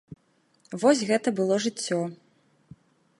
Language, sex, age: Belarusian, female, 19-29